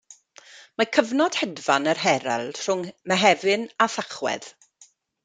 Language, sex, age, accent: Welsh, female, 40-49, Y Deyrnas Unedig Cymraeg